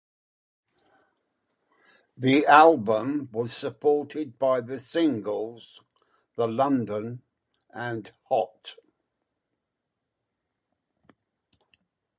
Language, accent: English, England English